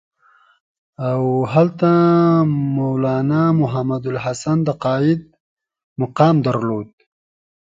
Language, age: Pashto, 19-29